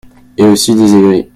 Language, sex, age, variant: French, male, 19-29, Français de métropole